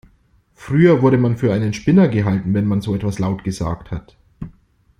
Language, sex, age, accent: German, male, 40-49, Deutschland Deutsch